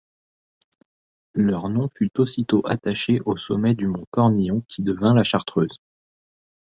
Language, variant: French, Français de métropole